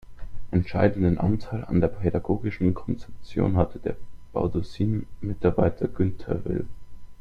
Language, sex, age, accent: German, male, under 19, Deutschland Deutsch